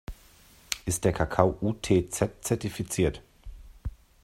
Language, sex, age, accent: German, male, 40-49, Deutschland Deutsch